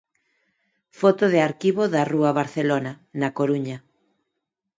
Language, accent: Galician, Neofalante